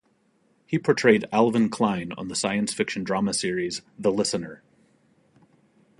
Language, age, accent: English, 40-49, United States English